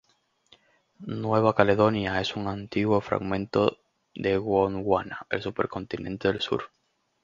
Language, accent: Spanish, Caribe: Cuba, Venezuela, Puerto Rico, República Dominicana, Panamá, Colombia caribeña, México caribeño, Costa del golfo de México